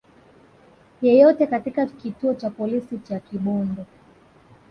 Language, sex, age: Swahili, female, 30-39